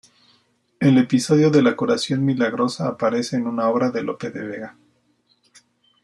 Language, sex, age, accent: Spanish, male, 40-49, México